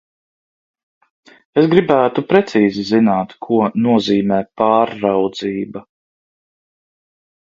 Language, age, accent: Latvian, 40-49, Kurzeme